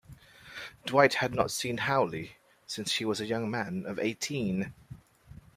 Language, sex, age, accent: English, male, 30-39, England English